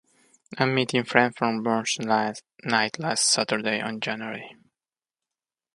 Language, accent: English, West Indies and Bermuda (Bahamas, Bermuda, Jamaica, Trinidad)